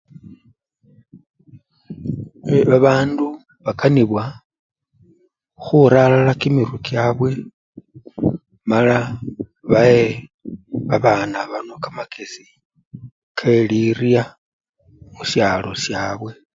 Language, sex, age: Luyia, male, 40-49